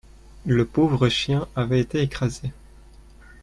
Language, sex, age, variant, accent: French, male, 19-29, Français d'Europe, Français de Suisse